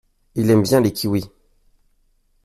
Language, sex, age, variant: French, male, 19-29, Français de métropole